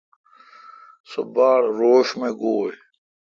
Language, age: Kalkoti, 50-59